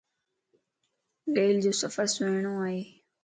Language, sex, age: Lasi, female, 19-29